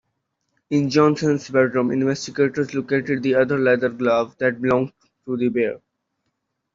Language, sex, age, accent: English, male, under 19, India and South Asia (India, Pakistan, Sri Lanka)